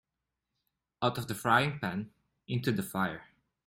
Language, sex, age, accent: English, male, 19-29, Filipino